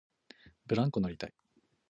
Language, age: Japanese, 19-29